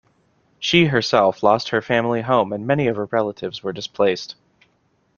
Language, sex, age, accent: English, male, 19-29, United States English